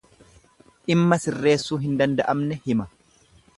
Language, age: Oromo, 30-39